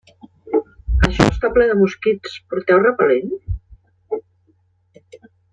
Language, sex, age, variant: Catalan, female, 60-69, Central